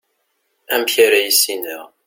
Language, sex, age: Kabyle, male, 30-39